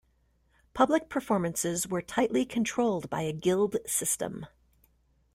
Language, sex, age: English, female, 50-59